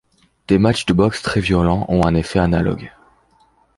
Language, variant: French, Français de métropole